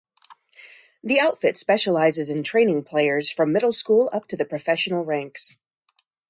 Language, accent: English, United States English